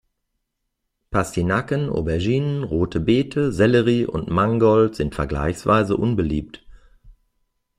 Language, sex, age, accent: German, male, 50-59, Deutschland Deutsch